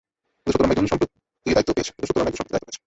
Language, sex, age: Bengali, male, 19-29